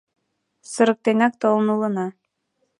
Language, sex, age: Mari, female, 19-29